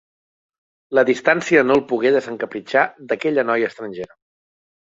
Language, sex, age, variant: Catalan, male, 30-39, Central